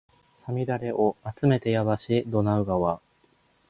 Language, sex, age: Japanese, male, 19-29